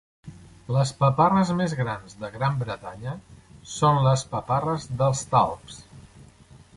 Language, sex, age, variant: Catalan, male, 50-59, Central